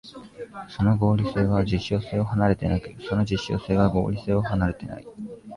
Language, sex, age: Japanese, male, 19-29